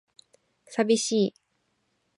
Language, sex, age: Japanese, female, 19-29